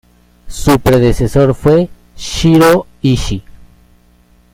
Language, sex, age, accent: Spanish, male, 30-39, México